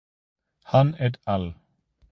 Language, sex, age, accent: German, male, 30-39, Deutschland Deutsch